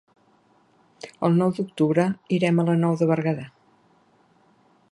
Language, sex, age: Catalan, female, 60-69